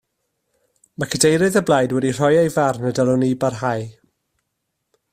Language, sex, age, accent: Welsh, male, 30-39, Y Deyrnas Unedig Cymraeg